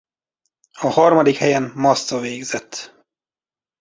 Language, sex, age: Hungarian, male, 30-39